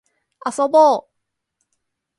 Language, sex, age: Japanese, female, 30-39